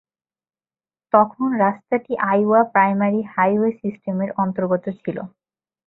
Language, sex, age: Bengali, female, 19-29